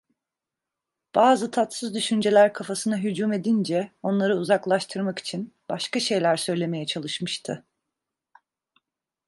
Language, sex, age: Turkish, female, 40-49